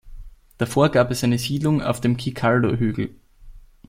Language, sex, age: German, male, under 19